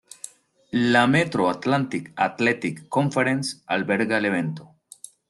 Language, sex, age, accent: Spanish, male, 30-39, Caribe: Cuba, Venezuela, Puerto Rico, República Dominicana, Panamá, Colombia caribeña, México caribeño, Costa del golfo de México